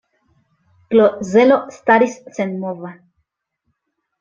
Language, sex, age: Esperanto, female, 40-49